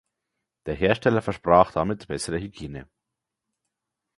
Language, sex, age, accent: German, male, 19-29, Deutschland Deutsch